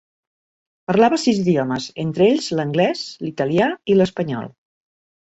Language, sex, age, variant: Catalan, female, 60-69, Central